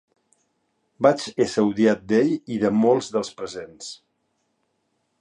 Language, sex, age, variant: Catalan, male, 50-59, Central